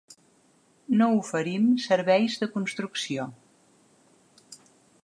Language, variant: Catalan, Central